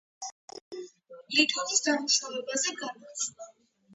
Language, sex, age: Georgian, female, under 19